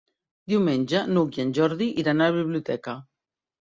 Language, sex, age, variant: Catalan, female, 50-59, Central